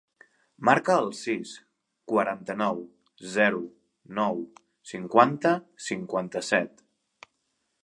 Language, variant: Catalan, Central